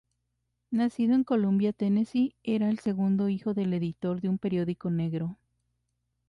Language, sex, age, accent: Spanish, female, 30-39, México